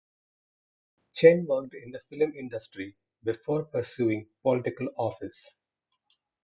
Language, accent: English, India and South Asia (India, Pakistan, Sri Lanka)